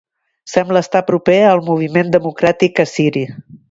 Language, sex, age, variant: Catalan, female, 50-59, Septentrional